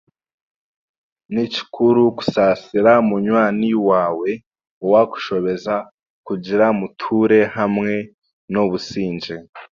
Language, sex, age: Chiga, male, 19-29